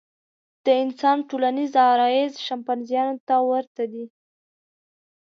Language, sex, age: Pashto, female, 19-29